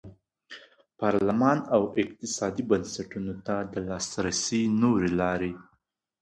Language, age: Pashto, 19-29